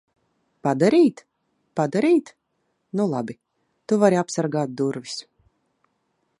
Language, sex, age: Latvian, female, 30-39